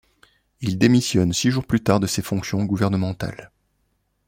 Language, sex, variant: French, male, Français de métropole